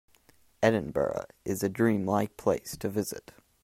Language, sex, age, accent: English, male, under 19, United States English